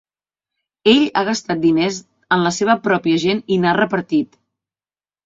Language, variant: Catalan, Central